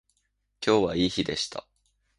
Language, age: Japanese, 19-29